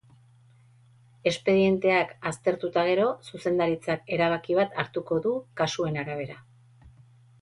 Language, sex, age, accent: Basque, female, 40-49, Erdialdekoa edo Nafarra (Gipuzkoa, Nafarroa)